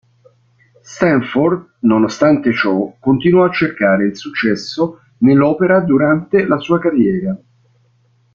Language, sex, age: Italian, male, 50-59